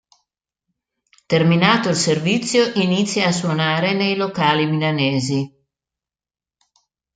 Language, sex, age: Italian, female, 60-69